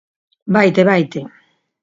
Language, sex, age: Galician, female, 60-69